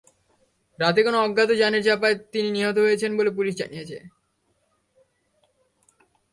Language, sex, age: Bengali, male, under 19